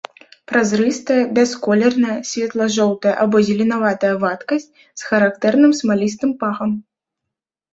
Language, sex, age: Belarusian, female, under 19